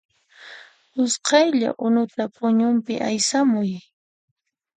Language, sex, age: Puno Quechua, female, 19-29